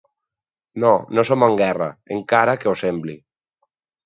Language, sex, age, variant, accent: Catalan, male, 30-39, Valencià meridional, valencià